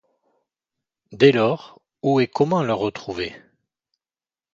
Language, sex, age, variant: French, male, 50-59, Français de métropole